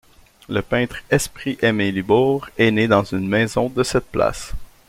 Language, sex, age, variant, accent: French, male, 30-39, Français d'Amérique du Nord, Français du Canada